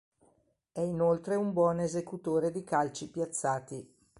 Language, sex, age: Italian, female, 60-69